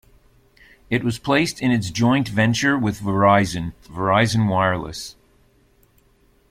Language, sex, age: English, male, 60-69